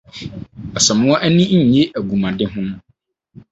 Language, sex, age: Akan, male, 30-39